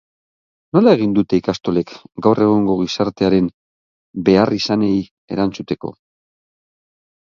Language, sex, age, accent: Basque, male, 60-69, Mendebalekoa (Araba, Bizkaia, Gipuzkoako mendebaleko herri batzuk)